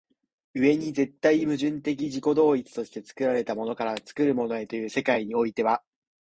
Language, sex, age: Japanese, male, 19-29